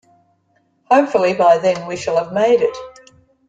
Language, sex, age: English, female, 60-69